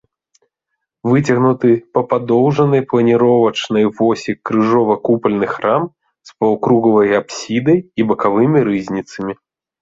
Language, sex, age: Belarusian, male, 30-39